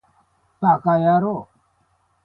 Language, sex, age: Japanese, male, 40-49